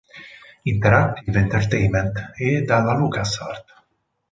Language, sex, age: Italian, male, 30-39